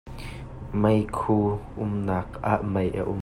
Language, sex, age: Hakha Chin, male, 19-29